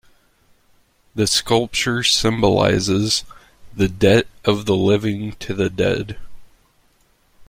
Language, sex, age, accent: English, male, 30-39, United States English